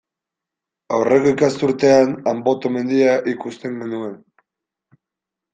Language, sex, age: Basque, male, 19-29